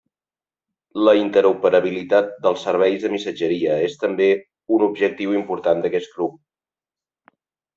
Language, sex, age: Catalan, male, 40-49